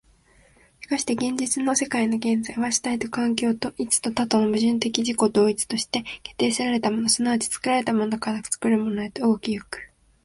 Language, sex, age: Japanese, female, 19-29